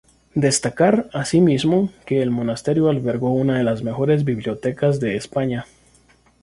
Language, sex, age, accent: Spanish, male, 30-39, América central